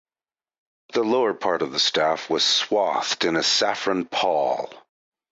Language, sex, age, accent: English, male, 40-49, United States English